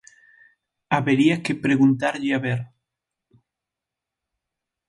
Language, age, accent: Galician, 19-29, Normativo (estándar)